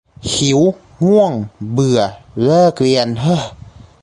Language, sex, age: Thai, male, 19-29